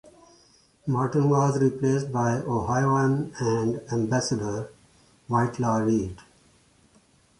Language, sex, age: English, male, 40-49